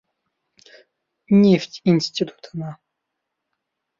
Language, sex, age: Bashkir, male, 19-29